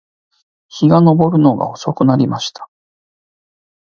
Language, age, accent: Japanese, 50-59, 標準語